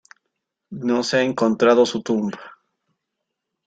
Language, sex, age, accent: Spanish, male, 19-29, Andino-Pacífico: Colombia, Perú, Ecuador, oeste de Bolivia y Venezuela andina